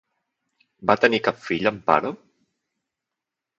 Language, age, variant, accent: Catalan, 30-39, Central, central